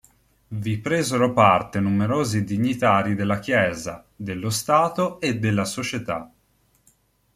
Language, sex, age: Italian, male, 19-29